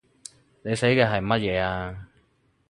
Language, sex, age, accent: Cantonese, male, 30-39, 广州音